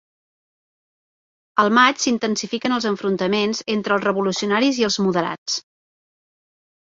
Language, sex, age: Catalan, female, 40-49